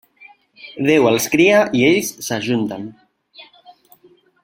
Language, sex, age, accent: Catalan, male, 19-29, valencià